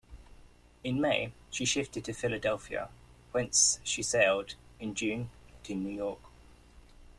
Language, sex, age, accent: English, male, under 19, England English